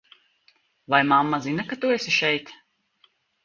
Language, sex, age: Latvian, female, 30-39